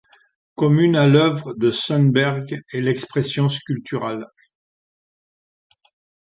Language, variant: French, Français de métropole